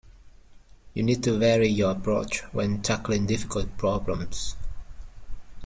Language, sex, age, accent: English, male, 30-39, United States English